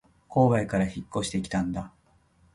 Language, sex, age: Japanese, male, 30-39